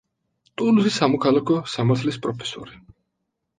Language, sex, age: Georgian, male, 19-29